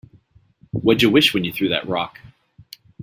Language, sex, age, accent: English, male, 30-39, United States English